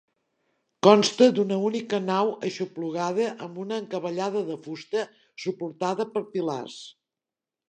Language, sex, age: Catalan, female, 60-69